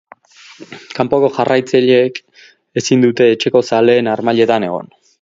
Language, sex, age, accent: Basque, male, 30-39, Erdialdekoa edo Nafarra (Gipuzkoa, Nafarroa)